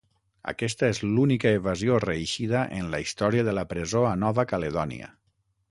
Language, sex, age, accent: Catalan, male, 40-49, valencià